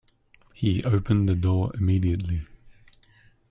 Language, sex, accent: English, male, Australian English